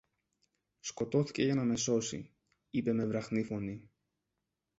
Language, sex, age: Greek, male, 19-29